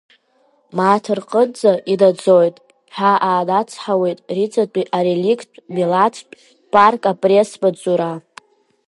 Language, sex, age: Abkhazian, female, under 19